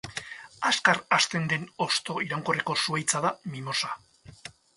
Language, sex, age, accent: Basque, male, 60-69, Mendebalekoa (Araba, Bizkaia, Gipuzkoako mendebaleko herri batzuk)